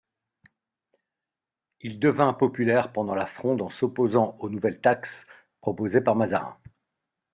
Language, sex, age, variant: French, male, 40-49, Français de métropole